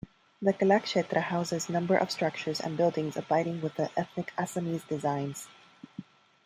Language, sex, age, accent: English, female, 30-39, United States English